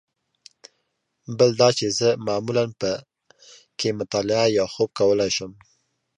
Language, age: Pashto, 19-29